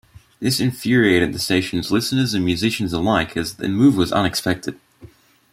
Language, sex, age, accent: English, male, under 19, Australian English